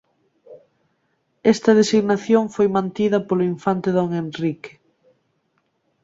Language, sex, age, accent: Galician, female, 19-29, Central (gheada)